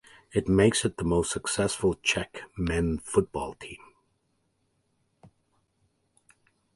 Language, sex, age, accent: English, male, 40-49, United States English